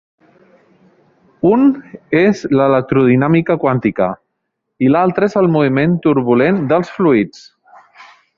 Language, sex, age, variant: Catalan, male, 40-49, Central